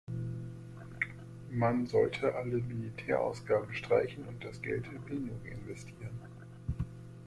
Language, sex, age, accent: German, male, 40-49, Deutschland Deutsch